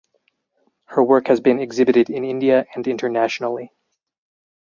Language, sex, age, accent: English, male, 30-39, United States English